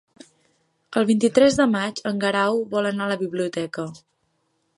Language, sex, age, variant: Catalan, female, 19-29, Central